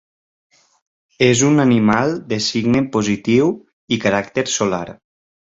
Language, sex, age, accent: Catalan, male, 19-29, valencià; valencià meridional